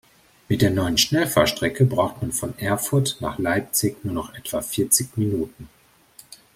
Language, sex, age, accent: German, male, 40-49, Deutschland Deutsch